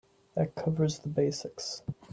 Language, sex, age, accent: English, male, 19-29, United States English